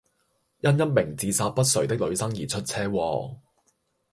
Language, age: Cantonese, 19-29